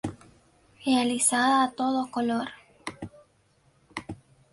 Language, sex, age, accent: Spanish, female, under 19, América central